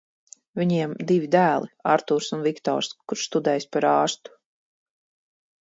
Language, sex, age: Latvian, female, 40-49